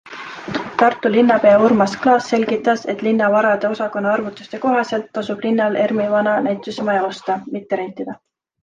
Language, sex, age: Estonian, female, 19-29